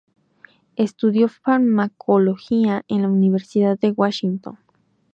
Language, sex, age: Spanish, female, 19-29